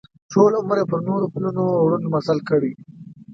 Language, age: Pashto, 19-29